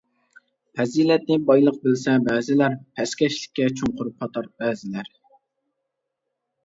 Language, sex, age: Uyghur, male, 19-29